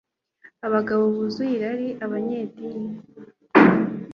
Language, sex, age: Kinyarwanda, female, 19-29